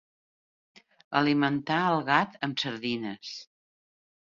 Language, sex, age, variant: Catalan, female, 60-69, Central